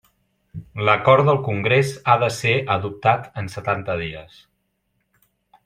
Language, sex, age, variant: Catalan, male, 30-39, Central